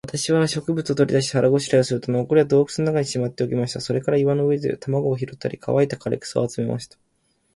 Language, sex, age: Japanese, male, 19-29